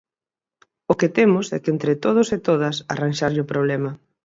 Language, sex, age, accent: Galician, female, 40-49, Central (gheada)